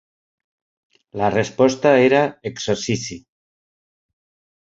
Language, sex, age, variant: Catalan, male, 50-59, Central